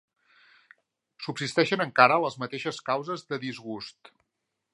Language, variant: Catalan, Central